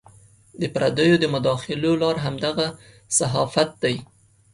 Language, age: Pashto, 19-29